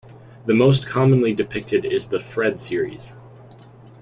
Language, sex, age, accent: English, male, under 19, United States English